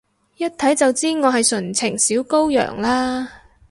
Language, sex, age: Cantonese, female, 19-29